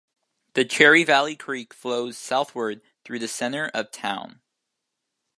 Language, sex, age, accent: English, male, 19-29, United States English